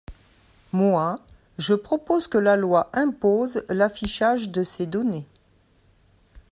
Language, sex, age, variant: French, female, 60-69, Français de métropole